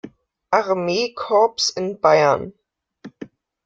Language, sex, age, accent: German, female, 19-29, Deutschland Deutsch